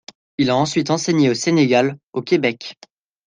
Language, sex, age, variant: French, male, under 19, Français de métropole